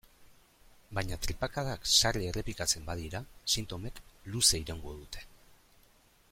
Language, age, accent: Basque, 50-59, Erdialdekoa edo Nafarra (Gipuzkoa, Nafarroa)